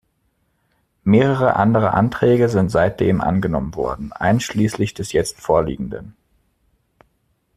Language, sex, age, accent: German, male, 30-39, Deutschland Deutsch